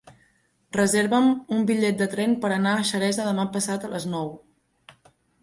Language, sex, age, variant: Catalan, female, 19-29, Central